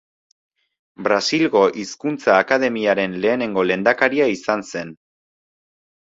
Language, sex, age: Basque, male, 19-29